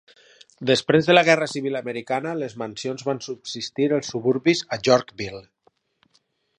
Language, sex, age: Catalan, male, 30-39